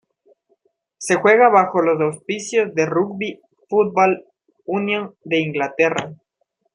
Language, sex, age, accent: Spanish, male, 19-29, Andino-Pacífico: Colombia, Perú, Ecuador, oeste de Bolivia y Venezuela andina